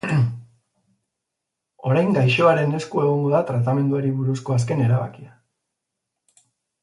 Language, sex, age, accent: Basque, male, 40-49, Mendebalekoa (Araba, Bizkaia, Gipuzkoako mendebaleko herri batzuk)